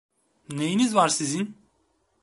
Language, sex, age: Turkish, male, 19-29